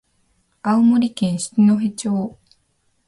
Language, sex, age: Japanese, female, 19-29